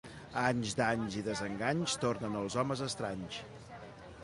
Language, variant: Catalan, Central